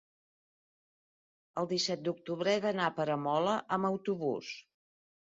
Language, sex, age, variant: Catalan, female, 60-69, Central